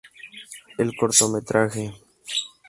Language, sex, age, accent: Spanish, male, 19-29, México